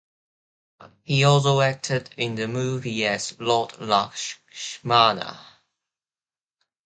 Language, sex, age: English, male, under 19